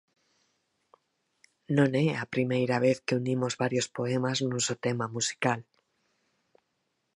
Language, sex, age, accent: Galician, female, 50-59, Normativo (estándar)